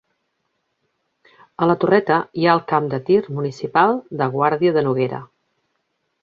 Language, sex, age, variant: Catalan, female, 40-49, Central